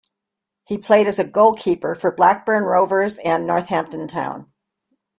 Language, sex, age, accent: English, female, 70-79, United States English